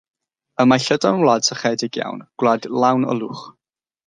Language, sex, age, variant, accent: Welsh, male, under 19, South-Eastern Welsh, Y Deyrnas Unedig Cymraeg